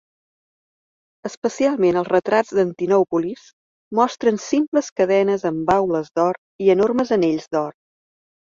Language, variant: Catalan, Central